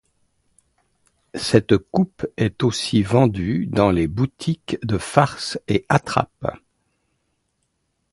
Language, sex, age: French, male, 60-69